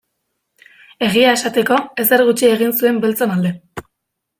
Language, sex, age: Basque, female, 19-29